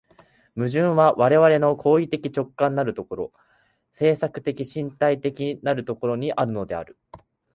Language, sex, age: Japanese, male, 19-29